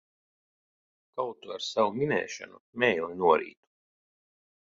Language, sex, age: Latvian, male, 40-49